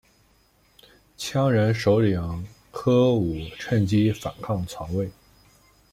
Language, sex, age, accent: Chinese, male, 19-29, 出生地：河南省